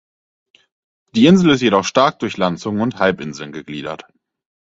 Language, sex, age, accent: German, male, 19-29, Deutschland Deutsch